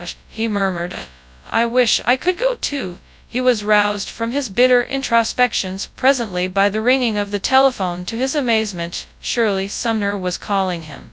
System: TTS, FastPitch